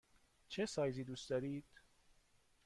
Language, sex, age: Persian, male, 40-49